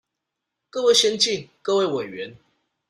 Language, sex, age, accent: Chinese, male, 30-39, 出生地：臺北市